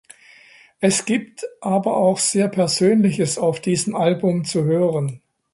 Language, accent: German, Deutschland Deutsch